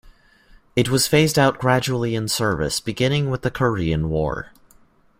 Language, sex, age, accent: English, male, 19-29, United States English